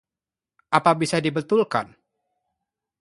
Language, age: Indonesian, 19-29